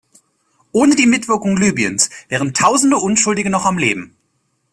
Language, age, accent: German, 19-29, Deutschland Deutsch